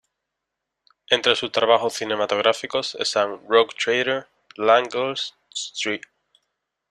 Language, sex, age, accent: Spanish, male, under 19, España: Sur peninsular (Andalucia, Extremadura, Murcia)